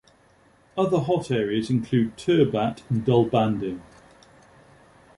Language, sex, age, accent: English, male, 50-59, England English